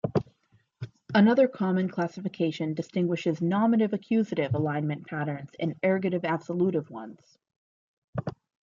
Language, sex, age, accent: English, female, 30-39, United States English